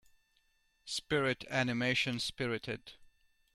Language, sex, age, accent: English, male, 40-49, England English